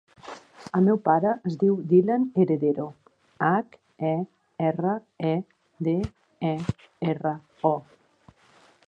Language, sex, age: Catalan, female, 50-59